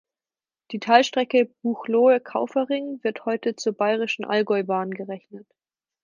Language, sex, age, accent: German, female, 19-29, Deutschland Deutsch